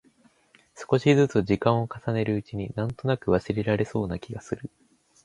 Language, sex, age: Japanese, male, 19-29